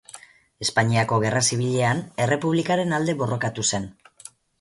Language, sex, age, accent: Basque, female, 40-49, Mendebalekoa (Araba, Bizkaia, Gipuzkoako mendebaleko herri batzuk)